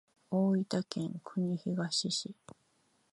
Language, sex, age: Japanese, female, 50-59